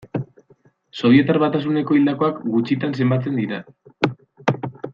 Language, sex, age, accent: Basque, male, 19-29, Erdialdekoa edo Nafarra (Gipuzkoa, Nafarroa)